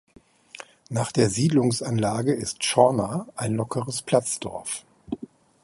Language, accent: German, Deutschland Deutsch